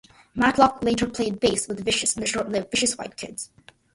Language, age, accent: English, under 19, United States English